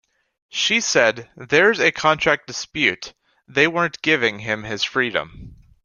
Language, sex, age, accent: English, male, under 19, United States English